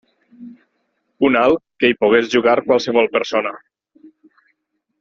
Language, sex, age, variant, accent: Catalan, male, 40-49, Valencià septentrional, valencià